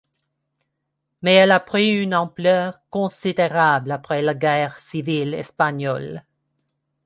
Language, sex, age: French, female, 30-39